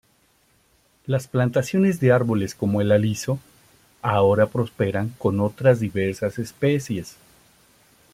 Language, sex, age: Spanish, male, 50-59